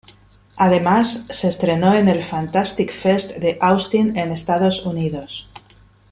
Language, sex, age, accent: Spanish, female, 50-59, España: Centro-Sur peninsular (Madrid, Toledo, Castilla-La Mancha)